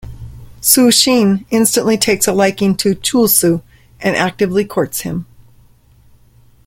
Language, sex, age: English, female, 50-59